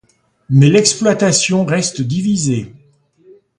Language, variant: French, Français de métropole